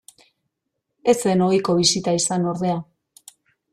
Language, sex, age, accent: Basque, female, 40-49, Mendebalekoa (Araba, Bizkaia, Gipuzkoako mendebaleko herri batzuk)